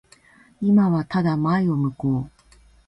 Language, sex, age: Japanese, female, 50-59